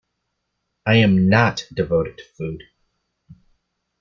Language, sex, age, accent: English, male, 19-29, United States English